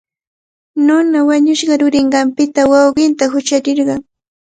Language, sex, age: Cajatambo North Lima Quechua, female, 30-39